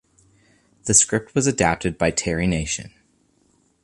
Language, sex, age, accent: English, male, 19-29, Canadian English